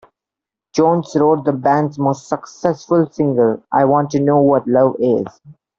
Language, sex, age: English, male, 19-29